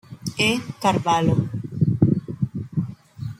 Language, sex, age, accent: Spanish, female, 19-29, Caribe: Cuba, Venezuela, Puerto Rico, República Dominicana, Panamá, Colombia caribeña, México caribeño, Costa del golfo de México